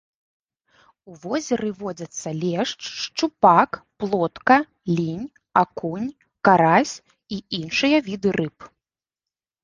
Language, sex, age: Belarusian, female, 19-29